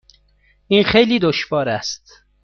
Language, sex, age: Persian, male, 30-39